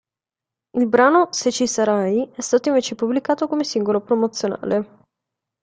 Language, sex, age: Italian, female, 19-29